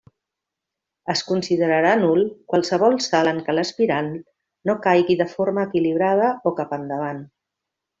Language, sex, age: Catalan, female, 50-59